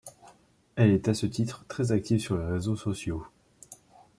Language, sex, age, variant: French, male, 19-29, Français de métropole